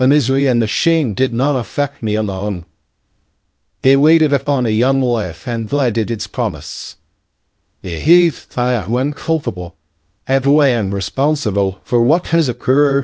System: TTS, VITS